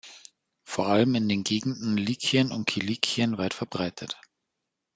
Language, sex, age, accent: German, male, 19-29, Deutschland Deutsch